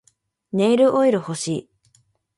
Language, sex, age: Japanese, female, 19-29